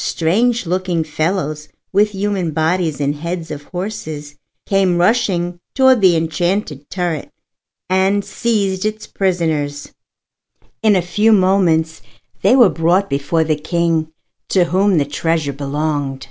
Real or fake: real